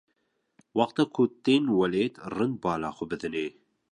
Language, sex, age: Kurdish, male, 30-39